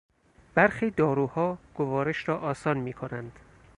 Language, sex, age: Persian, male, 30-39